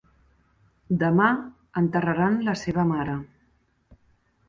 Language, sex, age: Catalan, female, 40-49